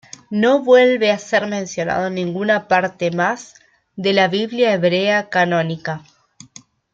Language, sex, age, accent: Spanish, female, 30-39, Rioplatense: Argentina, Uruguay, este de Bolivia, Paraguay